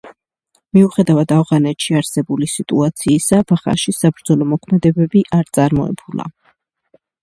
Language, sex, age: Georgian, female, 30-39